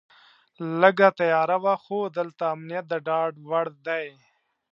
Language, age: Pashto, 30-39